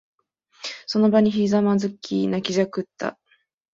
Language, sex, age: Japanese, female, 19-29